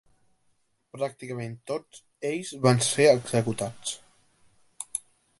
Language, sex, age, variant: Catalan, male, under 19, Central